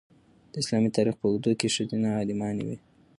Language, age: Pashto, 19-29